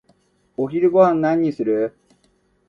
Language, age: Japanese, 60-69